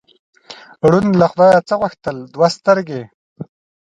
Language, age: Pashto, 30-39